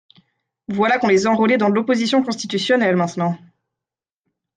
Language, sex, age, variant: French, female, 19-29, Français de métropole